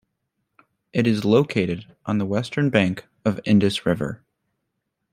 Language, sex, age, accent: English, male, under 19, United States English